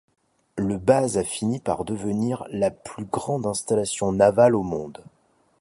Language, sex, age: French, male, 40-49